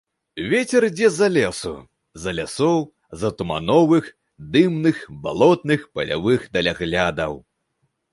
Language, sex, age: Belarusian, male, 19-29